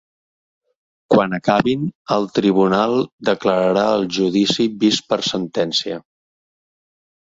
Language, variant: Catalan, Central